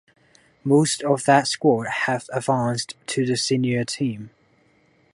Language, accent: English, Hong Kong English